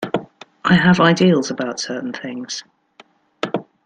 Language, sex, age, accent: English, female, 30-39, England English